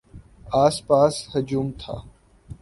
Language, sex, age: Urdu, male, 19-29